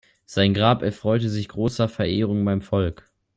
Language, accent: German, Deutschland Deutsch